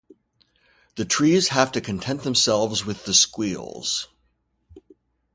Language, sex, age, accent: English, male, 50-59, United States English